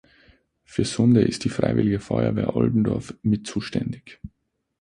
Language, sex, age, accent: German, male, 19-29, Österreichisches Deutsch